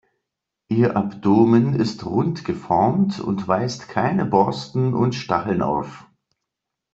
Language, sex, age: German, male, 40-49